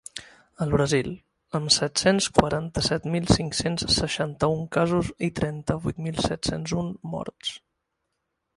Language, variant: Catalan, Balear